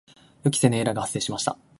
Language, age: Japanese, 19-29